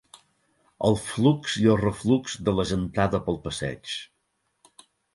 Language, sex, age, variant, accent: Catalan, male, 60-69, Central, central